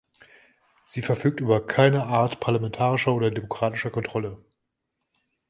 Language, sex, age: German, male, 40-49